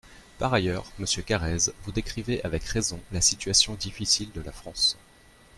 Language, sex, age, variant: French, male, 30-39, Français de métropole